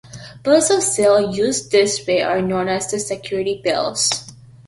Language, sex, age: English, female, under 19